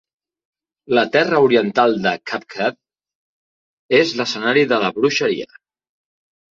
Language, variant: Catalan, Central